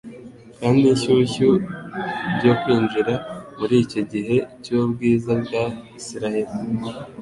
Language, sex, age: Kinyarwanda, male, 30-39